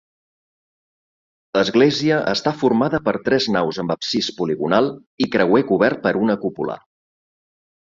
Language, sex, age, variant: Catalan, male, 40-49, Septentrional